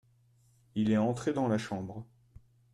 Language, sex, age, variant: French, male, 40-49, Français de métropole